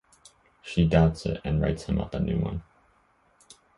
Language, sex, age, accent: English, male, under 19, United States English